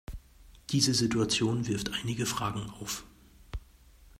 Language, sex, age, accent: German, male, 40-49, Deutschland Deutsch